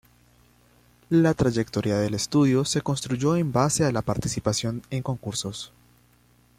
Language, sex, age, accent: Spanish, male, 19-29, Andino-Pacífico: Colombia, Perú, Ecuador, oeste de Bolivia y Venezuela andina